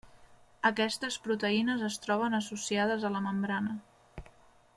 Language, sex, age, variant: Catalan, female, 19-29, Central